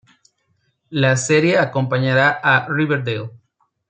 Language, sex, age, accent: Spanish, male, 30-39, México